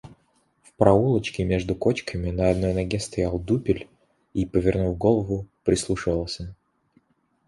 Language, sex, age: Russian, male, 19-29